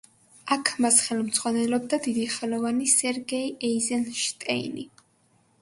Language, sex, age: Georgian, female, under 19